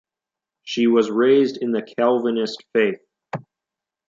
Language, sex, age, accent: English, male, under 19, United States English